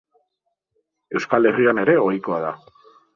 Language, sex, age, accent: Basque, male, 30-39, Mendebalekoa (Araba, Bizkaia, Gipuzkoako mendebaleko herri batzuk)